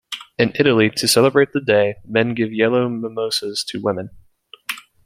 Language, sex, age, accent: English, male, 19-29, United States English